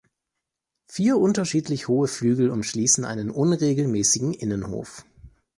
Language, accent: German, Deutschland Deutsch